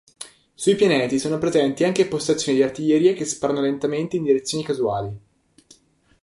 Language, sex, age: Italian, male, under 19